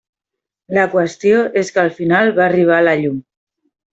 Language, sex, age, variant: Catalan, female, 30-39, Central